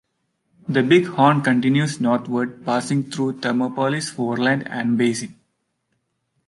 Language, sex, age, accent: English, male, 19-29, India and South Asia (India, Pakistan, Sri Lanka)